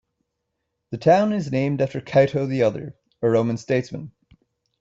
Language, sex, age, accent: English, male, 19-29, United States English